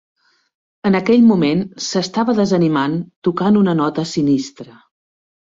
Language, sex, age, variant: Catalan, female, 50-59, Central